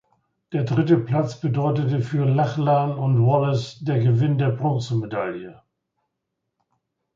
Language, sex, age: German, male, 70-79